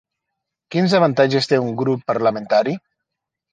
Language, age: Catalan, 50-59